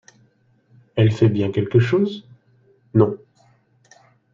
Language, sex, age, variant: French, male, 50-59, Français de métropole